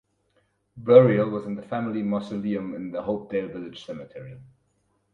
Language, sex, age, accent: English, male, 19-29, German